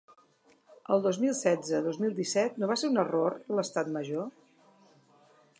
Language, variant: Catalan, Central